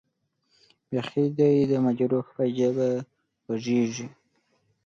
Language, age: Pashto, 19-29